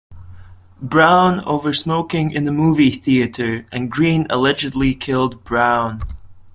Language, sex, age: English, male, 19-29